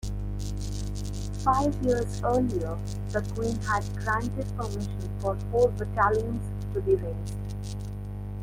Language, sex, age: English, female, 19-29